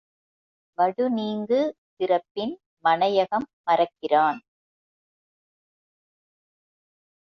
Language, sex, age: Tamil, female, 50-59